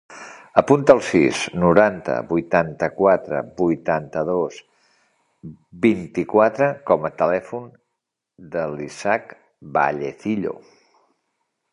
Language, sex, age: Catalan, male, 50-59